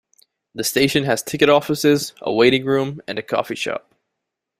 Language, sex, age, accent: English, male, 19-29, United States English